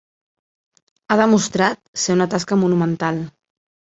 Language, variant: Catalan, Central